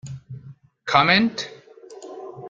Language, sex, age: English, male, 40-49